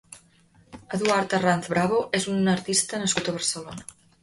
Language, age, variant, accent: Catalan, 40-49, Central, central